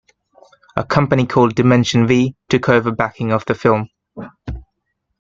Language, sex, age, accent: English, male, 19-29, England English